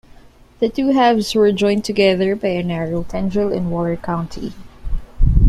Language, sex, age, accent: English, female, 19-29, Filipino